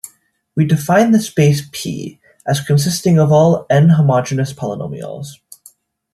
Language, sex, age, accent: English, male, under 19, United States English